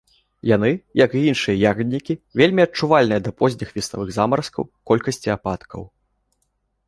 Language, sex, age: Belarusian, male, under 19